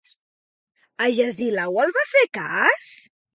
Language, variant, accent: Catalan, Central, central; septentrional